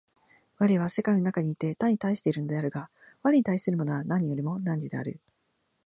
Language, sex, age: Japanese, female, 40-49